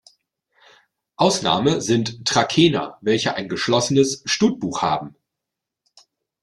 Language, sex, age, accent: German, male, 40-49, Deutschland Deutsch